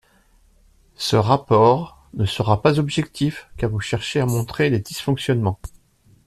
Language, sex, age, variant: French, male, 50-59, Français de métropole